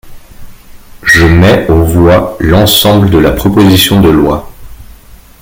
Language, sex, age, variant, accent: French, male, 19-29, Français d'Europe, Français de Suisse